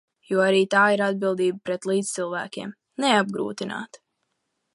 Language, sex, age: Latvian, female, under 19